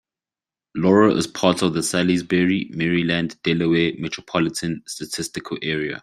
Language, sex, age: English, male, 19-29